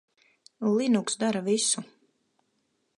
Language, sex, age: Latvian, female, 30-39